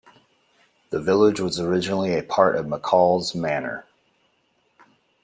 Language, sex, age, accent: English, male, 40-49, United States English